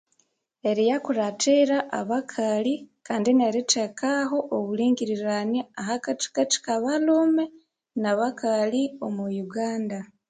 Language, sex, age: Konzo, female, 30-39